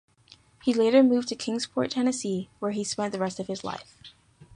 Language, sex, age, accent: English, female, under 19, United States English